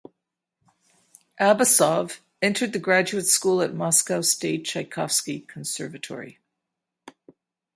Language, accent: English, United States English; Canadian English